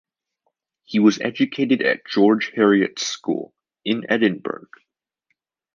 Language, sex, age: English, male, under 19